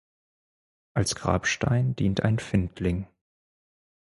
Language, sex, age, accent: German, male, 30-39, Deutschland Deutsch